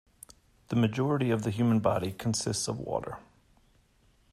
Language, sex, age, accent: English, male, 30-39, United States English